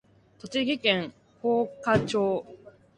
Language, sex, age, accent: Japanese, female, 19-29, 標準語